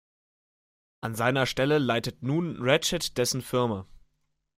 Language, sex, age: German, male, under 19